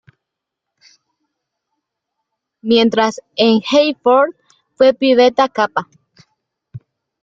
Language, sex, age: Spanish, female, under 19